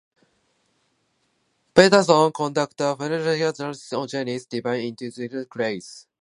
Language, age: English, 19-29